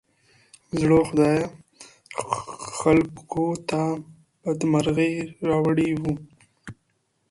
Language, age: Pashto, 19-29